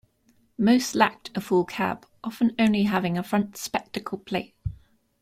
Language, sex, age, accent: English, female, 19-29, England English